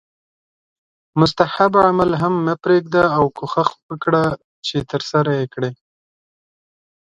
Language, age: Pashto, 19-29